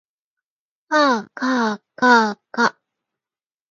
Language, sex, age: Japanese, female, 50-59